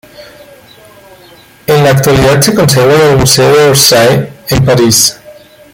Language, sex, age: Spanish, male, 19-29